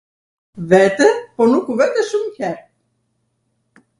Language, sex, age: Arvanitika Albanian, female, 80-89